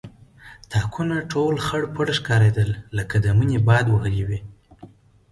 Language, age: Pashto, 30-39